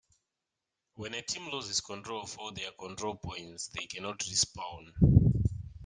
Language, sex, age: English, male, 19-29